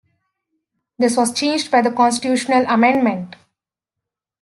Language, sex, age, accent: English, female, 19-29, United States English